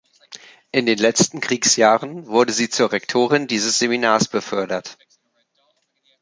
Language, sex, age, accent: German, male, 30-39, Deutschland Deutsch